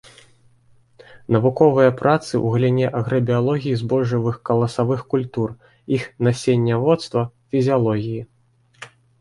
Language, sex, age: Belarusian, male, 30-39